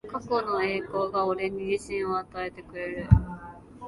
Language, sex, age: Japanese, female, 19-29